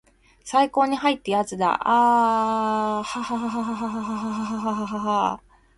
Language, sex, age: Japanese, female, 40-49